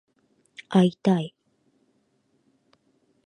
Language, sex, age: Japanese, female, 19-29